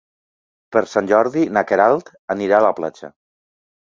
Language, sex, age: Catalan, male, 50-59